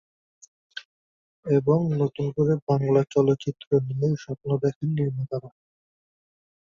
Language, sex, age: Bengali, male, 19-29